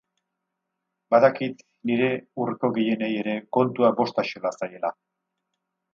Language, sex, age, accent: Basque, male, 50-59, Erdialdekoa edo Nafarra (Gipuzkoa, Nafarroa)